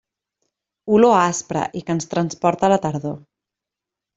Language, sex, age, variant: Catalan, female, 30-39, Central